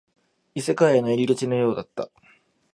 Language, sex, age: Japanese, male, 19-29